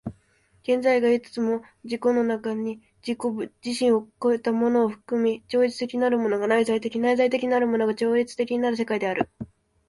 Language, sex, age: Japanese, female, 19-29